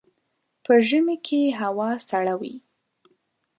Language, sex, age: Pashto, female, 19-29